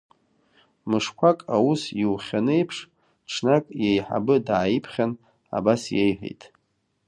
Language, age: Abkhazian, 30-39